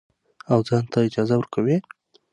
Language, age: Pashto, 19-29